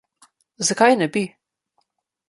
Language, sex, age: Slovenian, female, under 19